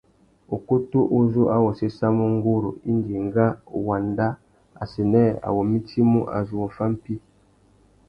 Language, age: Tuki, 40-49